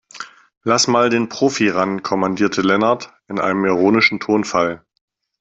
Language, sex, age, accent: German, male, 30-39, Deutschland Deutsch